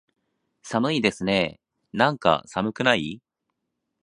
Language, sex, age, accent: Japanese, male, 19-29, 関西弁